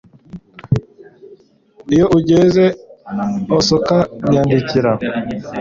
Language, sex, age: Kinyarwanda, male, 19-29